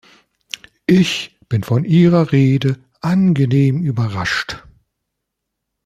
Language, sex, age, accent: German, male, 40-49, Deutschland Deutsch